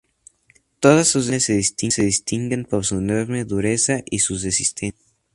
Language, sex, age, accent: Spanish, male, 19-29, México